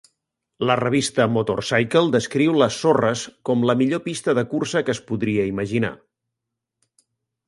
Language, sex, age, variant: Catalan, male, 50-59, Central